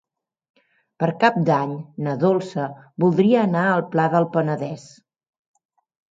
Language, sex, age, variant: Catalan, female, 40-49, Central